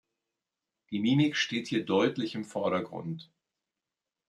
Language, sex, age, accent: German, male, 40-49, Deutschland Deutsch